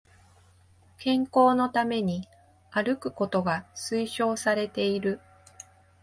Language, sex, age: Japanese, female, 30-39